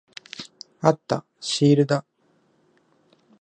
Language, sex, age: Japanese, male, 19-29